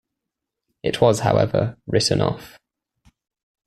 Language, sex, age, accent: English, male, 19-29, England English